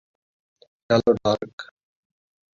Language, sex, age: Bengali, male, 19-29